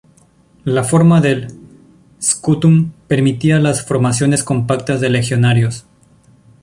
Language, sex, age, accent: Spanish, male, 19-29, Andino-Pacífico: Colombia, Perú, Ecuador, oeste de Bolivia y Venezuela andina